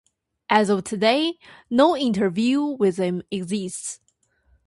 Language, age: English, under 19